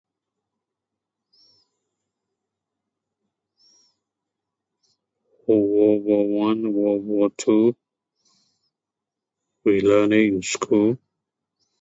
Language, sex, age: English, male, 70-79